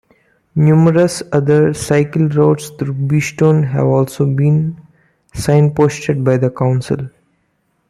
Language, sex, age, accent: English, male, 19-29, India and South Asia (India, Pakistan, Sri Lanka)